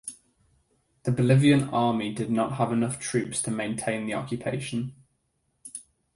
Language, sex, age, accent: English, male, 19-29, England English